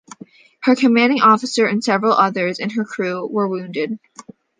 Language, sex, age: English, female, under 19